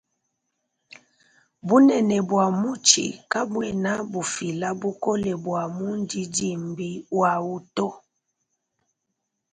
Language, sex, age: Luba-Lulua, female, 30-39